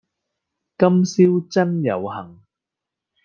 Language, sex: Cantonese, male